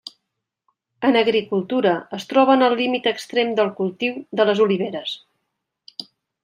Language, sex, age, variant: Catalan, female, 50-59, Central